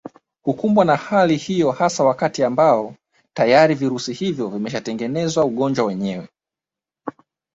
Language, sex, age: Swahili, male, 19-29